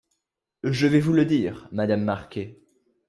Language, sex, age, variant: French, male, under 19, Français de métropole